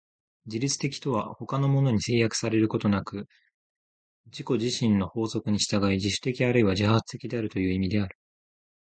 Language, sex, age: Japanese, male, 19-29